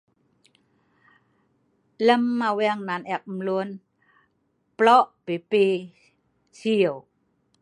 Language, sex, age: Sa'ban, female, 50-59